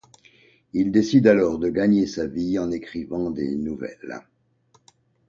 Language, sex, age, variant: French, male, 60-69, Français de métropole